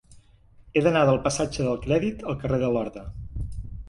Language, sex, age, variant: Catalan, male, 50-59, Septentrional